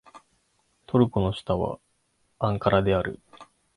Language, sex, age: Japanese, male, 19-29